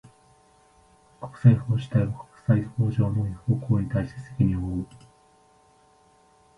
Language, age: Japanese, 19-29